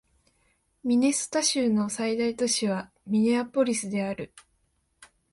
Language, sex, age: Japanese, female, 19-29